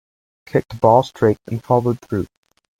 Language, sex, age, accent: English, male, under 19, Canadian English